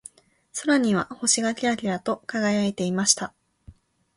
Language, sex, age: Japanese, female, 19-29